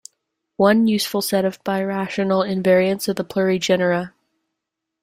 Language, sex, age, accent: English, female, under 19, United States English